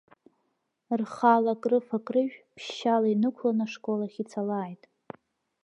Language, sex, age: Abkhazian, female, under 19